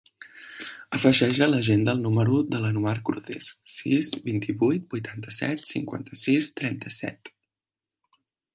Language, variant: Catalan, Central